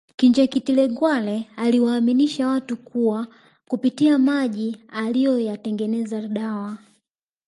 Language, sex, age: Swahili, male, 19-29